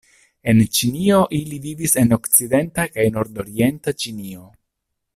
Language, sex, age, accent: Esperanto, male, 30-39, Internacia